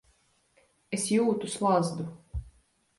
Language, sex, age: Latvian, female, 19-29